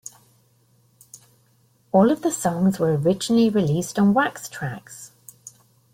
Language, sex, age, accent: English, female, 50-59, England English